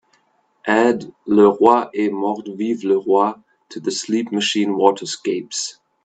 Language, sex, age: English, male, 30-39